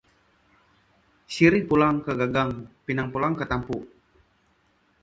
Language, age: Indonesian, 19-29